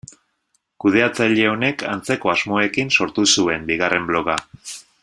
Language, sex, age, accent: Basque, male, 30-39, Mendebalekoa (Araba, Bizkaia, Gipuzkoako mendebaleko herri batzuk)